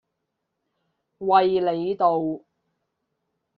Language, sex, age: Cantonese, female, 19-29